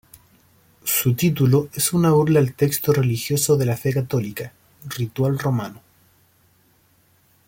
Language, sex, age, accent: Spanish, male, 30-39, Chileno: Chile, Cuyo